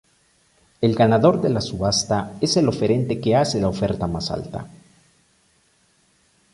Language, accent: Spanish, México